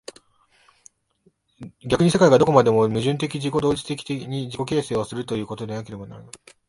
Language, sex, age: Japanese, male, 19-29